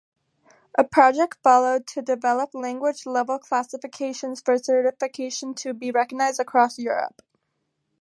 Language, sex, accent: English, female, United States English